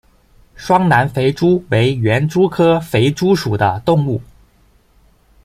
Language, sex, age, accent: Chinese, male, 19-29, 出生地：广东省